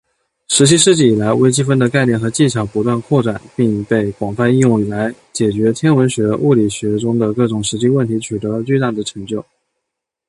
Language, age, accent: Chinese, 19-29, 出生地：江西省